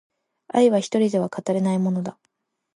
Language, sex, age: Japanese, female, 19-29